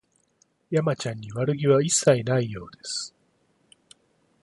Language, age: Japanese, 50-59